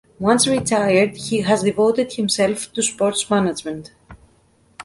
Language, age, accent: English, 30-39, United States English